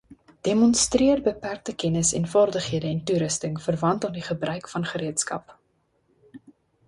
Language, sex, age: Afrikaans, female, 19-29